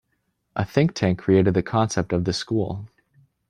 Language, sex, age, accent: English, male, 19-29, United States English